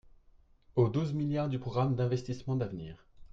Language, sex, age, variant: French, male, 30-39, Français de métropole